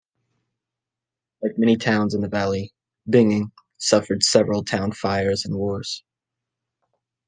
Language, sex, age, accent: English, male, 19-29, United States English